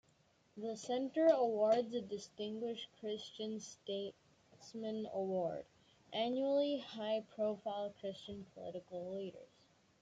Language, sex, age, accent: English, male, under 19, United States English